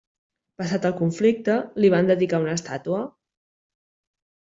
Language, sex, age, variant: Catalan, female, 19-29, Central